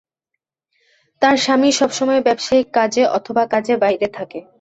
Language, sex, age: Bengali, female, 19-29